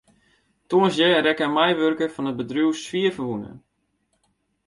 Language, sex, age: Western Frisian, male, 19-29